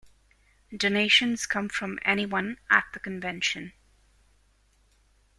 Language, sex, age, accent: English, female, 40-49, England English